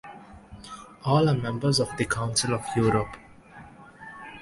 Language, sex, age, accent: English, male, 19-29, India and South Asia (India, Pakistan, Sri Lanka)